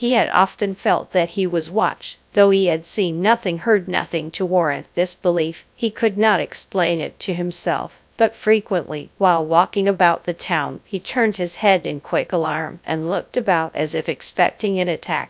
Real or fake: fake